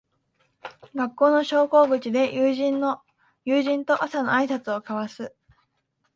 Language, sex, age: Japanese, female, 19-29